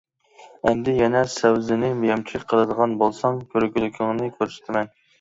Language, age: Uyghur, 19-29